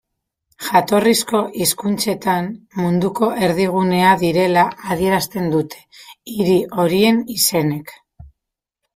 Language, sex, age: Basque, female, 30-39